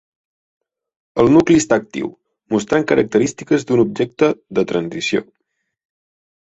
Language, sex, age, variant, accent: Catalan, male, 19-29, Central, gironí; Garrotxi